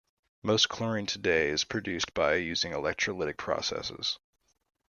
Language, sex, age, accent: English, male, under 19, United States English